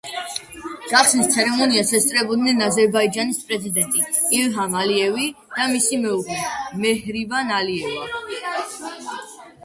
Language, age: Georgian, 19-29